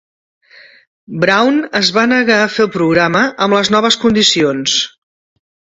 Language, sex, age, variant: Catalan, female, 40-49, Central